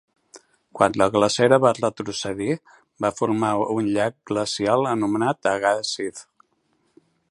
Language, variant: Catalan, Central